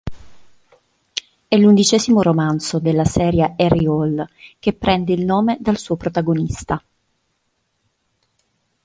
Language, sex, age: Italian, female, 30-39